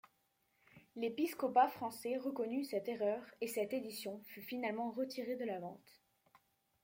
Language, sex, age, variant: French, female, under 19, Français de métropole